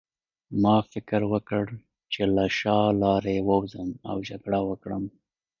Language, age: Pashto, 30-39